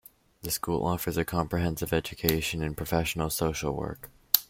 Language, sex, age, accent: English, male, under 19, United States English